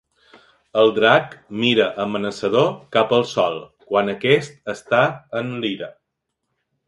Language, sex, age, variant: Catalan, male, 40-49, Balear